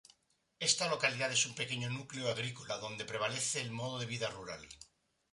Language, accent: Spanish, España: Sur peninsular (Andalucia, Extremadura, Murcia)